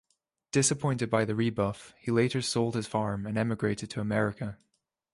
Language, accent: English, Scottish English